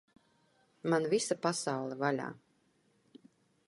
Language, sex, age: Latvian, female, 50-59